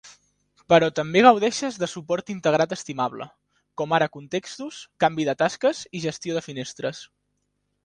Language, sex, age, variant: Catalan, male, 19-29, Central